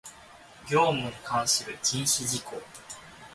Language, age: Japanese, 19-29